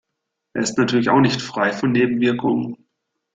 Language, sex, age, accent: German, male, 30-39, Deutschland Deutsch